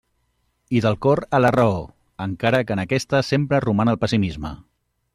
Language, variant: Catalan, Central